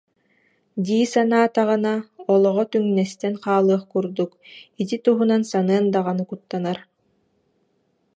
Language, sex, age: Yakut, female, 19-29